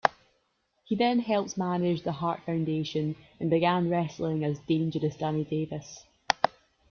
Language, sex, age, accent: English, female, 19-29, Scottish English